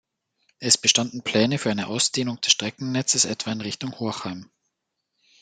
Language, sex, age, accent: German, male, 19-29, Deutschland Deutsch